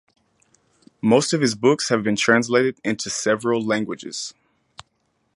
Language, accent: English, United States English